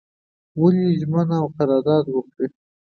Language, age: Pashto, 19-29